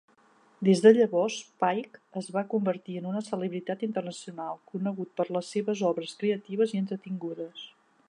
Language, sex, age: Catalan, female, 40-49